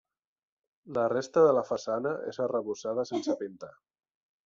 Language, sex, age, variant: Catalan, male, 30-39, Central